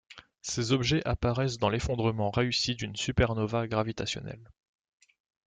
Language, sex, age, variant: French, male, 19-29, Français de métropole